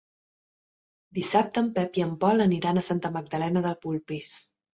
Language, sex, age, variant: Catalan, female, 19-29, Central